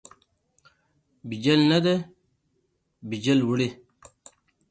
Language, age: Pashto, 30-39